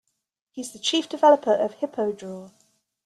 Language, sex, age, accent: English, female, 50-59, England English